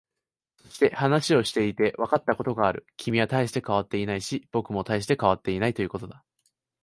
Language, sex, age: Japanese, male, 19-29